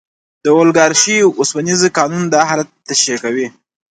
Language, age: Pashto, 30-39